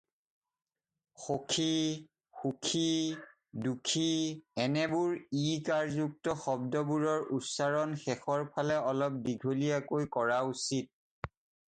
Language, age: Assamese, 40-49